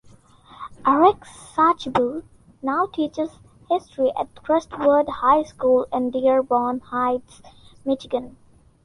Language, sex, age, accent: English, male, under 19, India and South Asia (India, Pakistan, Sri Lanka)